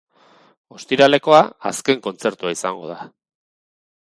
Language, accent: Basque, Erdialdekoa edo Nafarra (Gipuzkoa, Nafarroa)